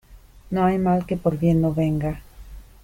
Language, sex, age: Spanish, female, 50-59